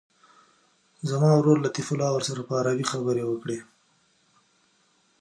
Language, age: Pashto, 30-39